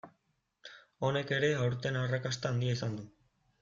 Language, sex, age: Basque, male, 19-29